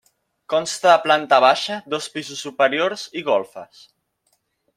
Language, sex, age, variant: Catalan, male, under 19, Central